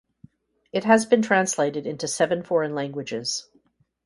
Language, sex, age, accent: English, female, 60-69, United States English